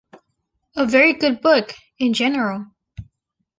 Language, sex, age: English, female, under 19